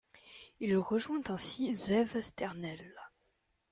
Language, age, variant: French, under 19, Français de métropole